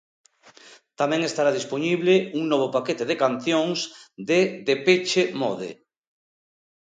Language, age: Galician, 40-49